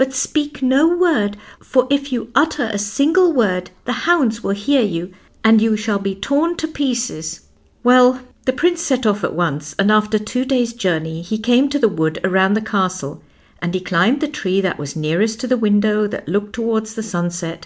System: none